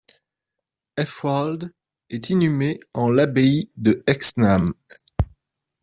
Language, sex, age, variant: French, male, 30-39, Français de métropole